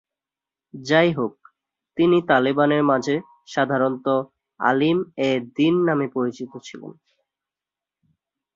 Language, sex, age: Bengali, male, 19-29